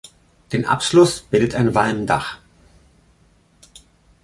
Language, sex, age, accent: German, male, 50-59, Deutschland Deutsch